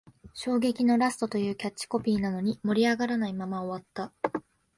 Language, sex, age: Japanese, female, 19-29